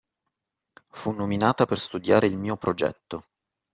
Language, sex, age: Italian, male, 30-39